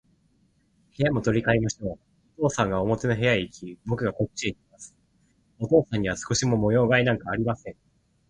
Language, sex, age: Japanese, male, 19-29